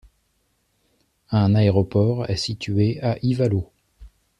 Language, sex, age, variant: French, male, 40-49, Français de métropole